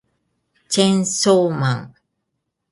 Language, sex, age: Japanese, female, 40-49